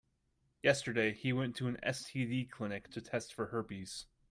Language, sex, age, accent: English, male, 19-29, United States English